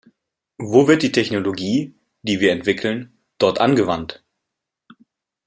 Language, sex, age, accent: German, male, 30-39, Deutschland Deutsch